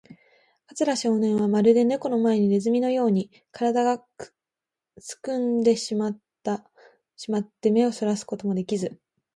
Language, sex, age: Japanese, female, 19-29